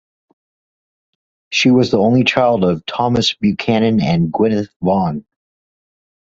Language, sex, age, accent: English, male, 30-39, United States English